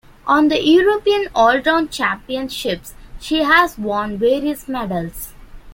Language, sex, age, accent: English, female, 19-29, India and South Asia (India, Pakistan, Sri Lanka)